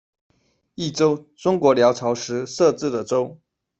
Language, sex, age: Chinese, male, 30-39